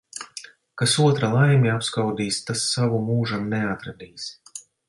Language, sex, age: Latvian, male, 40-49